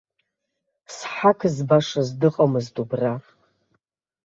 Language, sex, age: Abkhazian, female, 30-39